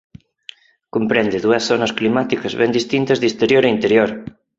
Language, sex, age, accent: Galician, male, 30-39, Neofalante